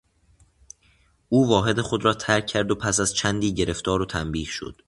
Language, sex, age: Persian, male, under 19